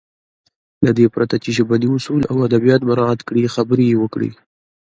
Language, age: Pashto, 19-29